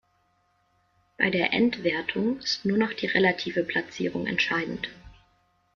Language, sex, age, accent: German, female, 19-29, Deutschland Deutsch